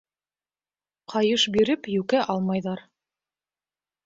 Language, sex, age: Bashkir, female, 19-29